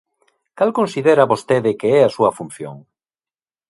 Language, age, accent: Galician, 40-49, Normativo (estándar)